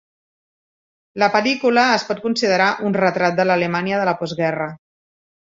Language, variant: Catalan, Central